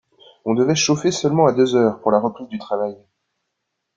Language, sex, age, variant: French, male, 30-39, Français de métropole